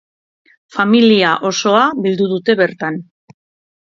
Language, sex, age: Basque, female, 40-49